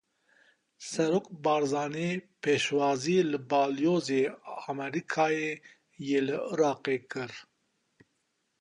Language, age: Kurdish, 50-59